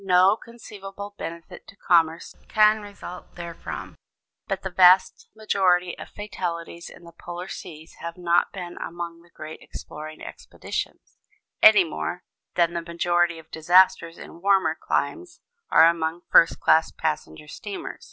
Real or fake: real